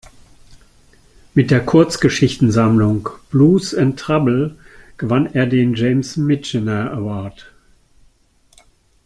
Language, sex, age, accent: German, male, 60-69, Deutschland Deutsch